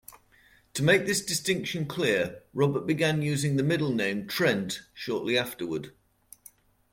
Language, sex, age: English, male, 50-59